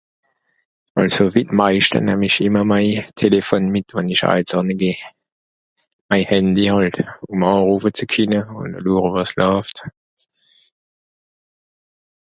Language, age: Swiss German, 40-49